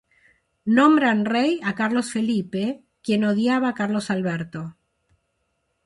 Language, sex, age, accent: Spanish, female, 60-69, Rioplatense: Argentina, Uruguay, este de Bolivia, Paraguay